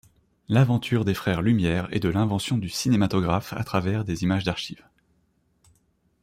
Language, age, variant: French, 30-39, Français de métropole